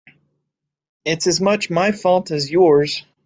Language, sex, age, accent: English, male, 19-29, United States English